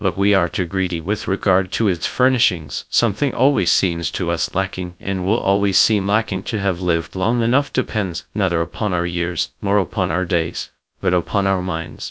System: TTS, GradTTS